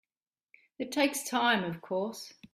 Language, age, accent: English, 40-49, Australian English